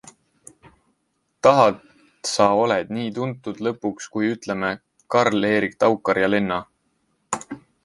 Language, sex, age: Estonian, male, 19-29